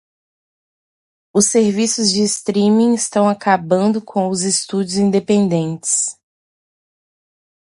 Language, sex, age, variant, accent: Portuguese, female, 30-39, Portuguese (Brasil), Mineiro